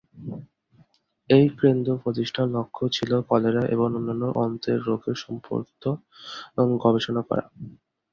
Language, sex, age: Bengali, male, 19-29